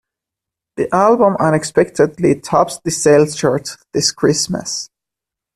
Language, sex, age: English, male, 19-29